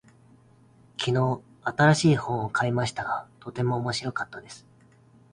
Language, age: Japanese, 19-29